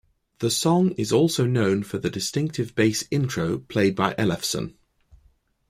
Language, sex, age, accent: English, male, 30-39, England English